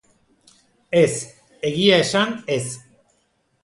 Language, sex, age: Basque, male, 40-49